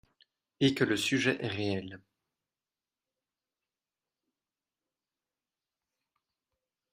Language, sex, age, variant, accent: French, male, 19-29, Français d'Europe, Français de Belgique